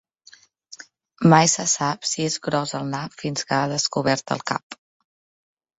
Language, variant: Catalan, Central